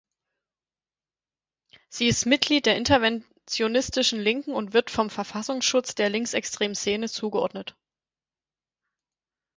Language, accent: German, Deutschland Deutsch